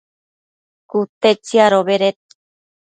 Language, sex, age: Matsés, female, 30-39